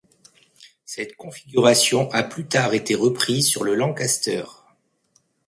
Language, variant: French, Français de métropole